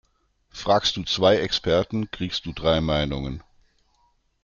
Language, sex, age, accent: German, male, 50-59, Deutschland Deutsch